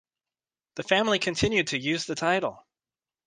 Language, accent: English, United States English